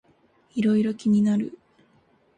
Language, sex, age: Japanese, female, 19-29